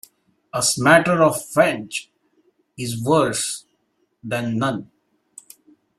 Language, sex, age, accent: English, male, 30-39, India and South Asia (India, Pakistan, Sri Lanka)